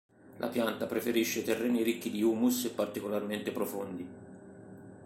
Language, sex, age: Italian, male, 40-49